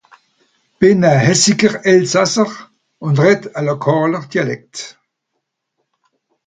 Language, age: Swiss German, 60-69